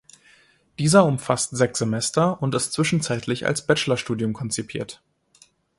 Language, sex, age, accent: German, male, 19-29, Deutschland Deutsch